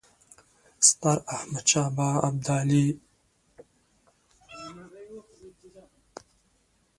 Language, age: Pashto, 19-29